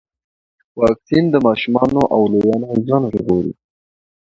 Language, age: Pashto, 19-29